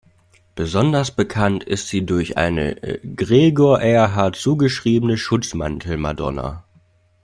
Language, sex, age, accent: German, male, 19-29, Deutschland Deutsch